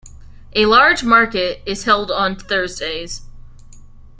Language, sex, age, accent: English, female, 19-29, United States English